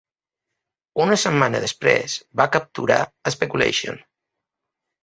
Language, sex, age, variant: Catalan, male, 50-59, Balear